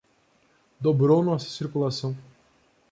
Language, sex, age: Portuguese, male, 19-29